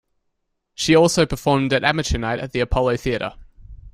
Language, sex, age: English, male, 19-29